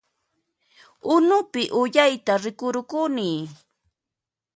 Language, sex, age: Puno Quechua, female, 30-39